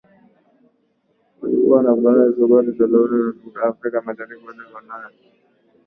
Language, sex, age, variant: Swahili, male, 19-29, Kiswahili cha Bara ya Kenya